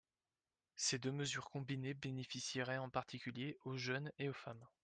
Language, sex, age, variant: French, male, under 19, Français de métropole